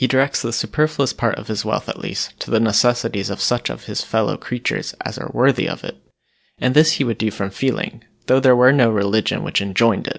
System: none